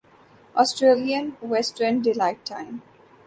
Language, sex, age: Urdu, female, 19-29